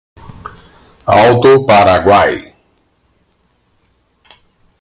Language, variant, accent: Portuguese, Portuguese (Brasil), Mineiro